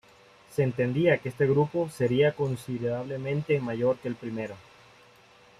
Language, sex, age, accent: Spanish, male, 19-29, América central